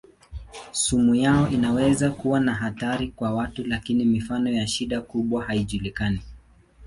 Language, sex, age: Swahili, male, 19-29